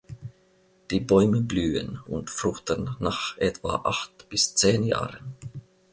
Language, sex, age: German, male, 30-39